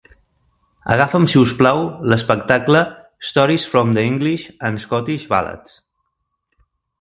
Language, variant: Catalan, Central